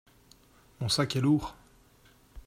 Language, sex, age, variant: French, male, 40-49, Français de métropole